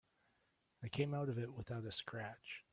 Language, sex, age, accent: English, male, 40-49, United States English